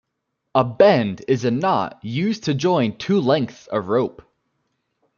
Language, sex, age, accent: English, male, 19-29, United States English